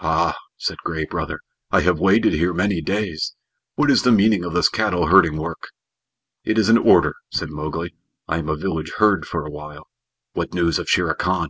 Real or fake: real